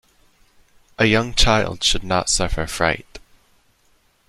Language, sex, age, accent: English, male, 19-29, United States English